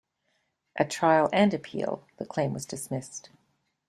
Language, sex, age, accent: English, female, 60-69, Canadian English